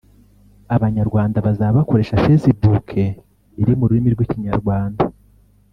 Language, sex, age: Kinyarwanda, male, 30-39